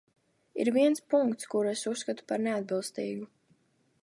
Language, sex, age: Latvian, female, under 19